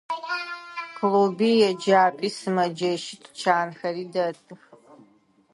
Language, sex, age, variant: Adyghe, female, 30-39, Адыгабзэ (Кирил, пстэумэ зэдыряе)